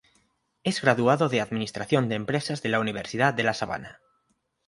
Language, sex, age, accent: Spanish, male, 19-29, España: Norte peninsular (Asturias, Castilla y León, Cantabria, País Vasco, Navarra, Aragón, La Rioja, Guadalajara, Cuenca)